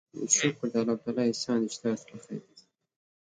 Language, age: English, 30-39